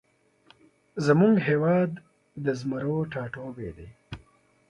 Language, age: Pashto, 30-39